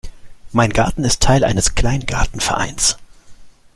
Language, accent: German, Deutschland Deutsch